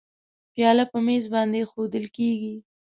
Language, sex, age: Pashto, female, 19-29